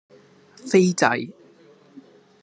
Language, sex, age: Cantonese, male, 19-29